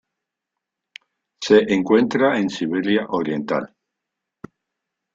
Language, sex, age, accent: Spanish, male, 60-69, España: Centro-Sur peninsular (Madrid, Toledo, Castilla-La Mancha)